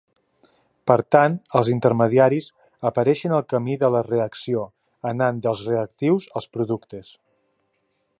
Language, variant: Catalan, Central